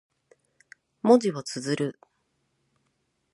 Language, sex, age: Japanese, female, 40-49